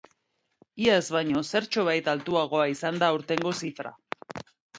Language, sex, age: Basque, female, 40-49